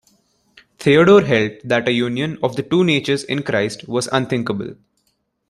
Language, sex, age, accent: English, male, under 19, India and South Asia (India, Pakistan, Sri Lanka)